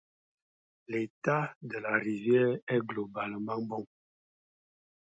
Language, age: French, 30-39